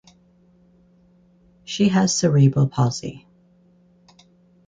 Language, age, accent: English, 40-49, United States English